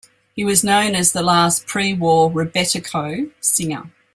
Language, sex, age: English, female, 60-69